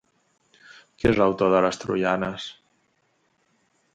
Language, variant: Catalan, Central